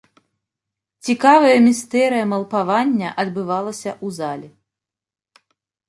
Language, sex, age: Belarusian, female, 30-39